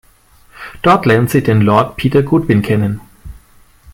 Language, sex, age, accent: German, male, 40-49, Deutschland Deutsch